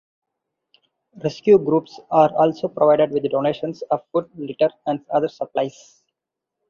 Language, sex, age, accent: English, male, 19-29, India and South Asia (India, Pakistan, Sri Lanka)